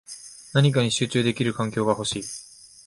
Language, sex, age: Japanese, male, 19-29